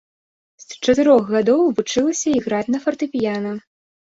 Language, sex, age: Belarusian, female, 19-29